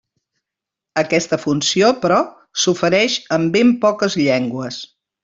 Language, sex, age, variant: Catalan, female, 50-59, Central